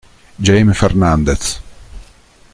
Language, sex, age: Italian, male, 50-59